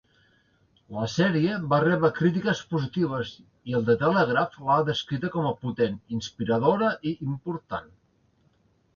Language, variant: Catalan, Central